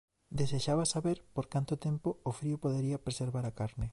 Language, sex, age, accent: Galician, male, 19-29, Central (gheada)